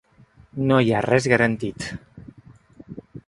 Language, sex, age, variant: Catalan, male, 30-39, Central